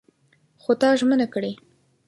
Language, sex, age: Pashto, female, 19-29